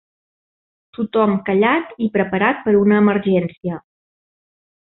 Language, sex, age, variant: Catalan, female, 40-49, Central